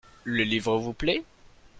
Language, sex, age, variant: French, male, under 19, Français de métropole